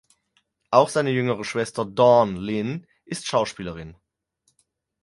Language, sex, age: German, male, 30-39